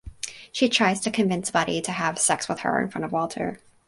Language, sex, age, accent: English, female, 19-29, Canadian English